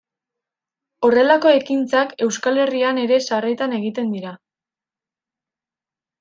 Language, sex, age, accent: Basque, female, under 19, Erdialdekoa edo Nafarra (Gipuzkoa, Nafarroa)